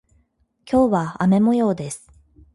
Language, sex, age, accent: Japanese, female, 30-39, 標準語